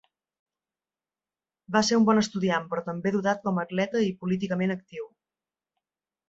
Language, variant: Catalan, Central